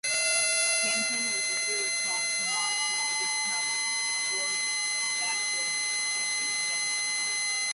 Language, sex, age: English, female, under 19